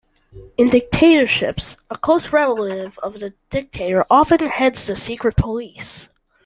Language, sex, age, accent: English, male, under 19, United States English